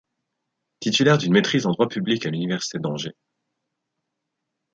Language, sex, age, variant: French, male, 19-29, Français de métropole